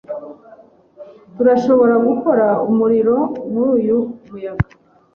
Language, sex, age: Kinyarwanda, female, 40-49